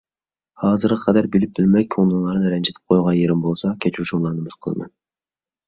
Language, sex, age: Uyghur, male, 19-29